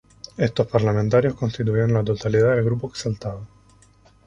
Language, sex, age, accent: Spanish, male, 19-29, España: Islas Canarias